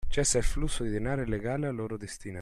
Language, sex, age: Italian, male, 19-29